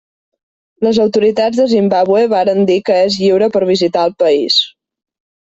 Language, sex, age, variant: Catalan, female, 19-29, Septentrional